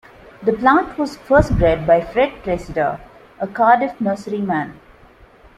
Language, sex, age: English, female, 30-39